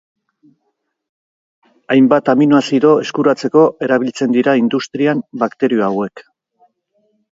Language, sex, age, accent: Basque, male, 50-59, Erdialdekoa edo Nafarra (Gipuzkoa, Nafarroa)